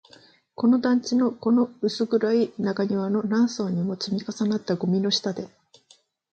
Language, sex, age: Japanese, female, 19-29